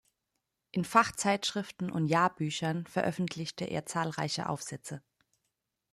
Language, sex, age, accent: German, female, 30-39, Deutschland Deutsch